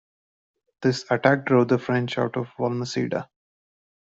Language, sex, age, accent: English, male, 19-29, India and South Asia (India, Pakistan, Sri Lanka)